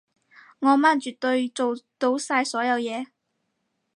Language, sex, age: Cantonese, female, 19-29